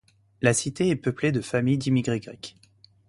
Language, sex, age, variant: French, male, 19-29, Français de métropole